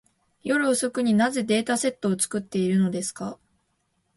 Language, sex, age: Japanese, female, 19-29